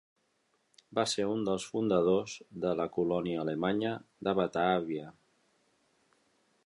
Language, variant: Catalan, Central